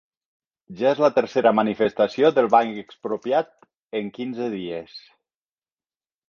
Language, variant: Catalan, Nord-Occidental